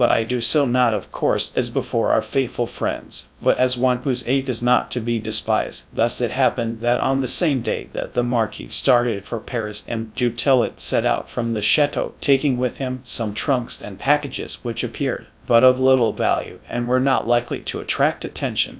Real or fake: fake